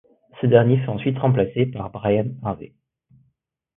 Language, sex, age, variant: French, male, 19-29, Français de métropole